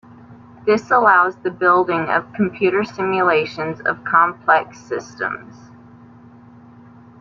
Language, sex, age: English, female, 30-39